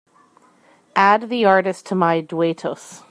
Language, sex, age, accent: English, female, 30-39, Canadian English